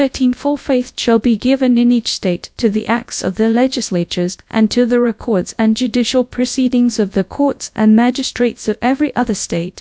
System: TTS, GradTTS